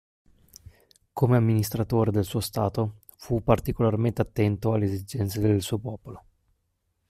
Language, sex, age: Italian, male, 19-29